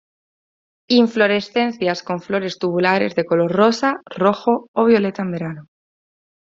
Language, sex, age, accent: Spanish, female, 19-29, España: Norte peninsular (Asturias, Castilla y León, Cantabria, País Vasco, Navarra, Aragón, La Rioja, Guadalajara, Cuenca)